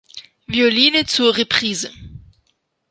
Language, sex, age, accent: German, female, 30-39, Deutschland Deutsch